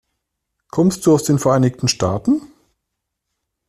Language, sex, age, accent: German, male, 30-39, Deutschland Deutsch